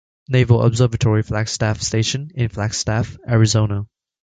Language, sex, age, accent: English, male, 19-29, United States English